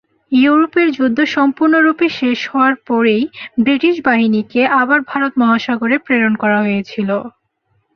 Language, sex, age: Bengali, female, 19-29